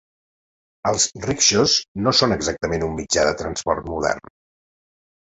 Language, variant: Catalan, Central